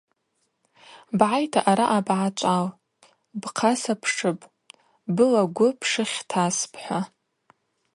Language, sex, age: Abaza, female, 19-29